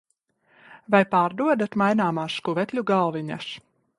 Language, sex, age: Latvian, female, 30-39